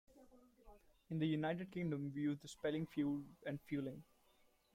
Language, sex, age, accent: English, male, 19-29, India and South Asia (India, Pakistan, Sri Lanka)